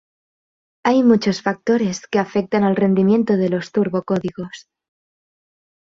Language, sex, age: Spanish, female, 19-29